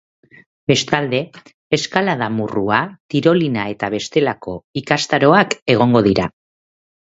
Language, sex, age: Basque, female, 40-49